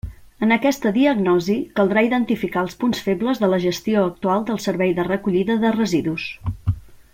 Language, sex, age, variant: Catalan, female, 40-49, Central